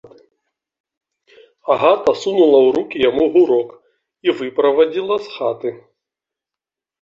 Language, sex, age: Belarusian, male, 30-39